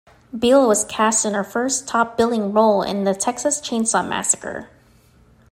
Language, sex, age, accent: English, female, 19-29, United States English